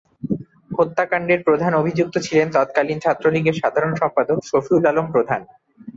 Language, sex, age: Bengali, male, 19-29